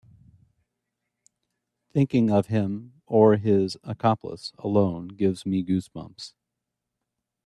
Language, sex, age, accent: English, male, 30-39, United States English